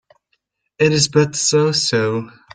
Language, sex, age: English, male, under 19